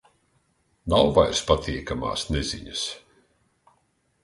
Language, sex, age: Latvian, male, 60-69